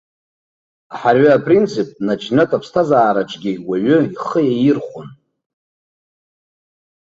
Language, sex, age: Abkhazian, male, 50-59